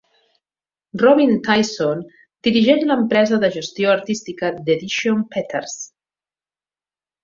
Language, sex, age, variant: Catalan, female, 50-59, Central